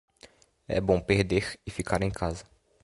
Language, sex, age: Portuguese, male, under 19